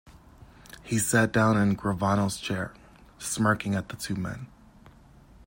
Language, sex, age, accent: English, male, 30-39, United States English